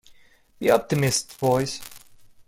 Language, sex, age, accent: English, male, 19-29, United States English